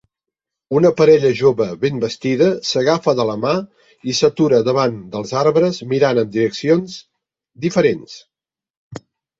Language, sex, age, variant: Catalan, male, 60-69, Central